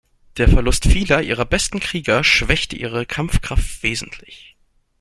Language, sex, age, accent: German, male, 19-29, Deutschland Deutsch